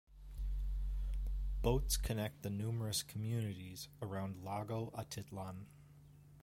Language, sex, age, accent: English, male, 30-39, United States English